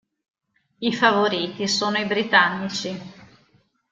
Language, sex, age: Italian, female, 50-59